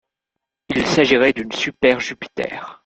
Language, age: French, 19-29